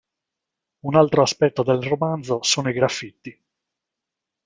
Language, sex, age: Italian, male, 40-49